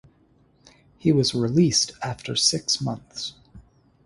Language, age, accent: English, 40-49, United States English